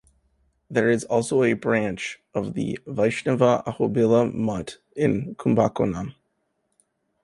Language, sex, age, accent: English, male, 19-29, United States English